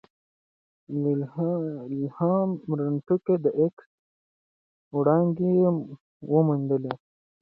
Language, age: Pashto, 19-29